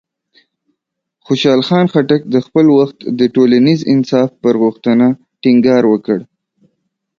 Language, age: Pashto, 19-29